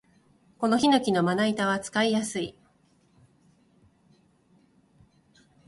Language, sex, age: Japanese, female, 30-39